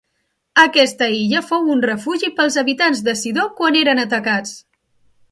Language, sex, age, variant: Catalan, female, 30-39, Central